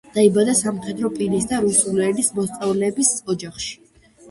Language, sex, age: Georgian, female, under 19